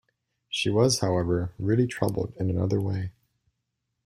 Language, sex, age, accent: English, male, 19-29, United States English